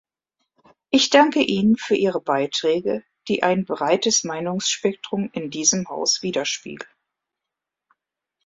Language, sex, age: German, female, 50-59